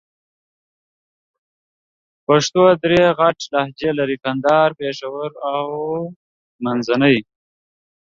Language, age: Pashto, 19-29